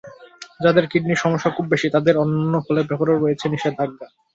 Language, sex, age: Bengali, male, 19-29